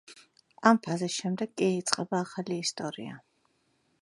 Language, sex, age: Georgian, female, 30-39